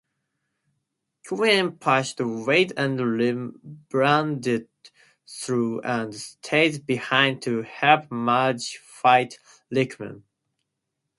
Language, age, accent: English, 19-29, United States English